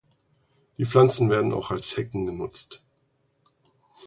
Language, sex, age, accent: German, male, 40-49, Deutschland Deutsch